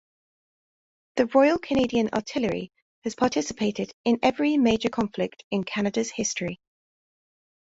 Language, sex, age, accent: English, female, 30-39, England English